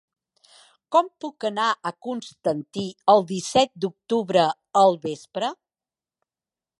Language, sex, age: Catalan, female, 60-69